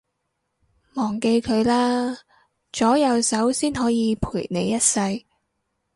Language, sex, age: Cantonese, female, 19-29